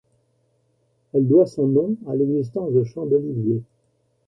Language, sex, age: French, male, 70-79